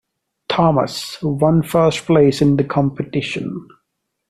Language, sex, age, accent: English, male, 19-29, India and South Asia (India, Pakistan, Sri Lanka)